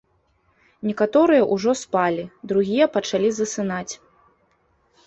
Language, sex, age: Belarusian, female, 30-39